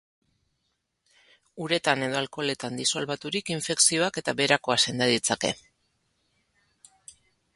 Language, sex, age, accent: Basque, female, 40-49, Mendebalekoa (Araba, Bizkaia, Gipuzkoako mendebaleko herri batzuk)